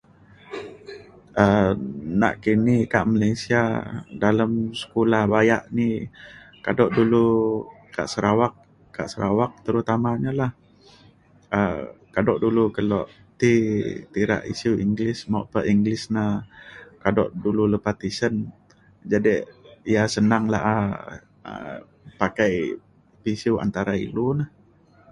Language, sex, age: Mainstream Kenyah, male, 30-39